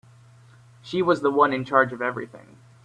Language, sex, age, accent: English, male, 19-29, United States English